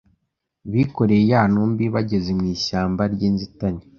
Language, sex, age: Kinyarwanda, male, under 19